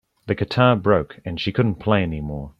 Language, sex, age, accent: English, male, under 19, New Zealand English